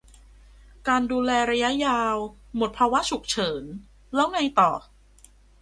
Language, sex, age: Thai, female, 19-29